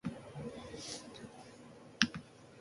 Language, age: Basque, under 19